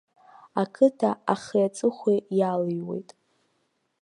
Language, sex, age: Abkhazian, female, 19-29